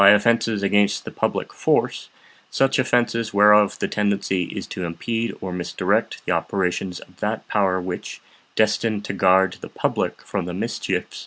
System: none